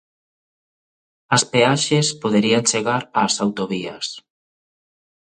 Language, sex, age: Galician, male, 30-39